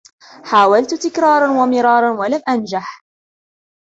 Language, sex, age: Arabic, female, 19-29